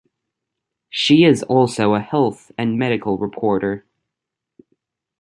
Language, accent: English, United States English